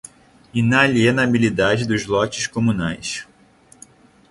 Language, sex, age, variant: Portuguese, male, 19-29, Portuguese (Brasil)